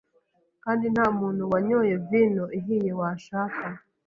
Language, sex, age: Kinyarwanda, female, 19-29